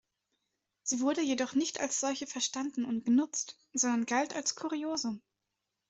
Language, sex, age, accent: German, female, 19-29, Deutschland Deutsch